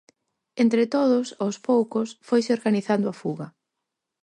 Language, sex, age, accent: Galician, female, 40-49, Normativo (estándar)